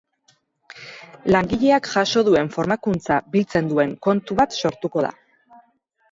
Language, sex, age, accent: Basque, female, 30-39, Erdialdekoa edo Nafarra (Gipuzkoa, Nafarroa)